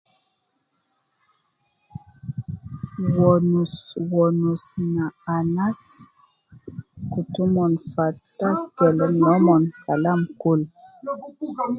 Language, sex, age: Nubi, female, 30-39